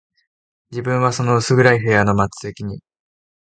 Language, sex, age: Japanese, male, 19-29